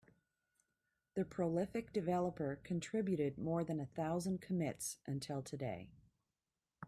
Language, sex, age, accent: English, female, 50-59, United States English